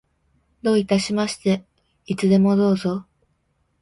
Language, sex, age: Japanese, female, 19-29